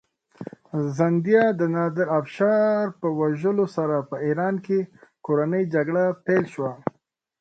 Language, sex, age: Pashto, male, 30-39